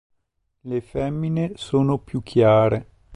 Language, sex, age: Italian, male, 40-49